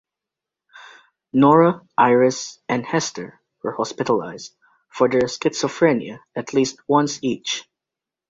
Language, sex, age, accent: English, male, under 19, England English